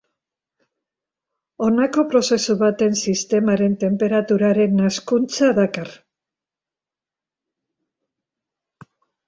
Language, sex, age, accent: Basque, female, 70-79, Mendebalekoa (Araba, Bizkaia, Gipuzkoako mendebaleko herri batzuk)